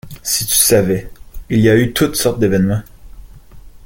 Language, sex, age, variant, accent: French, male, 19-29, Français d'Amérique du Nord, Français du Canada